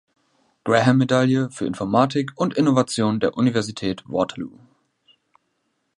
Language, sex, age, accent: German, male, 19-29, Deutschland Deutsch